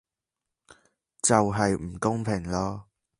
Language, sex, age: Cantonese, male, under 19